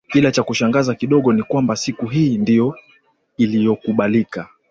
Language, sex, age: Swahili, male, 19-29